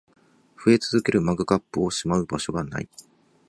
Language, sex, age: Japanese, male, 30-39